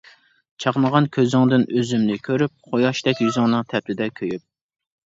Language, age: Uyghur, 19-29